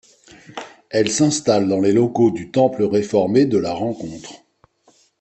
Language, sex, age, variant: French, male, 50-59, Français de métropole